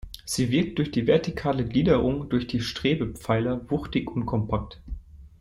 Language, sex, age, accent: German, male, 19-29, Deutschland Deutsch